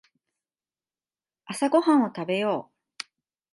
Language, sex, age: Japanese, female, 40-49